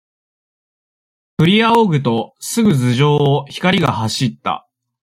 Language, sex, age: Japanese, male, 30-39